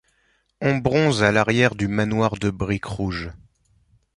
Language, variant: French, Français de métropole